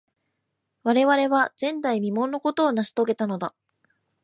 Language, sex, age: Japanese, female, 19-29